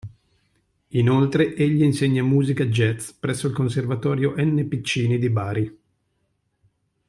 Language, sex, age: Italian, male, 40-49